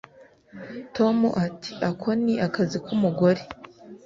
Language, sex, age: Kinyarwanda, female, 19-29